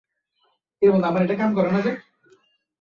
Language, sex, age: Bengali, male, 19-29